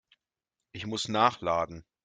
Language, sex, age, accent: German, male, 40-49, Deutschland Deutsch